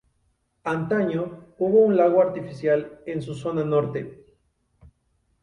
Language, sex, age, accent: Spanish, male, 19-29, México